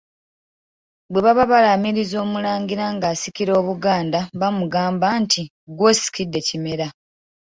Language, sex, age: Ganda, female, 19-29